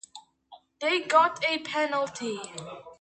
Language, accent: English, United States English